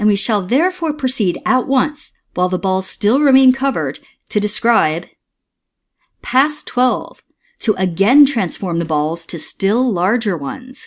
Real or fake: real